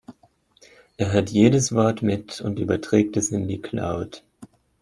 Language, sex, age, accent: German, male, 19-29, Deutschland Deutsch